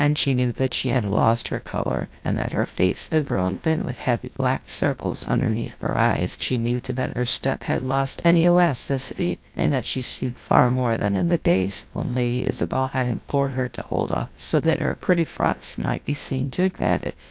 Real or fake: fake